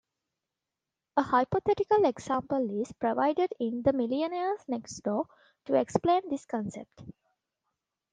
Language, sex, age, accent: English, female, 19-29, India and South Asia (India, Pakistan, Sri Lanka)